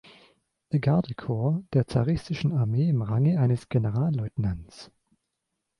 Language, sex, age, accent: German, male, 19-29, Deutschland Deutsch